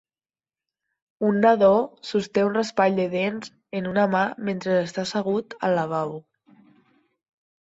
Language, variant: Catalan, Central